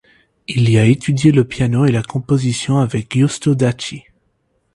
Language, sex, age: French, male, 19-29